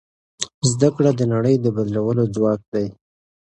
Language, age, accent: Pashto, 30-39, پکتیا ولایت، احمدزی